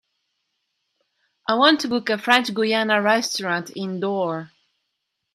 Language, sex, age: English, female, 30-39